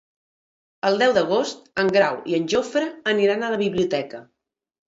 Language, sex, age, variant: Catalan, female, 40-49, Central